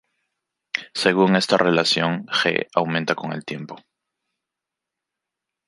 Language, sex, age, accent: Spanish, male, 19-29, Andino-Pacífico: Colombia, Perú, Ecuador, oeste de Bolivia y Venezuela andina